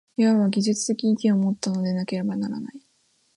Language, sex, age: Japanese, female, 19-29